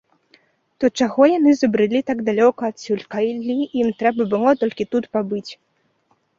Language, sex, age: Belarusian, female, under 19